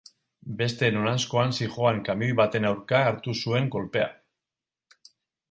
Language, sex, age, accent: Basque, male, 40-49, Mendebalekoa (Araba, Bizkaia, Gipuzkoako mendebaleko herri batzuk)